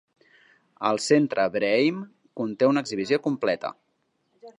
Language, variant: Catalan, Central